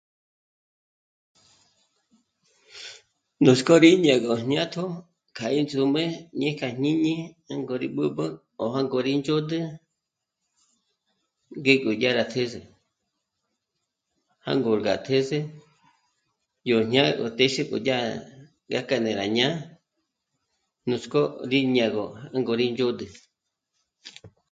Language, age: Michoacán Mazahua, 19-29